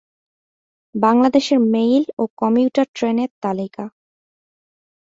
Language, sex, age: Bengali, female, 19-29